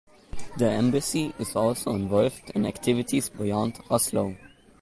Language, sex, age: English, male, under 19